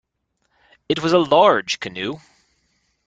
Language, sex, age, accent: English, male, 40-49, United States English